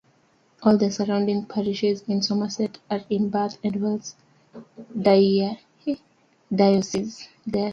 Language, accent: English, England English